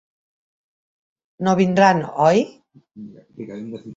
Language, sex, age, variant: Catalan, female, 40-49, Central